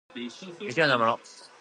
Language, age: Japanese, 19-29